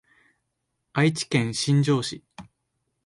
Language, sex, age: Japanese, male, 19-29